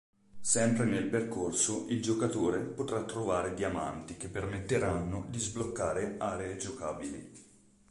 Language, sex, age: Italian, male, 30-39